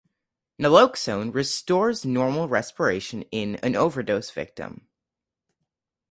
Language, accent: English, United States English